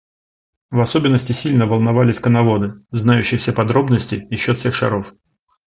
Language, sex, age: Russian, male, 30-39